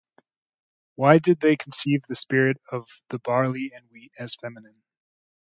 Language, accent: English, United States English